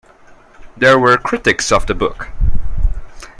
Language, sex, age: English, male, 30-39